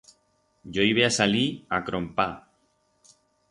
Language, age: Aragonese, 40-49